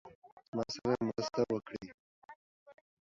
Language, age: Pashto, under 19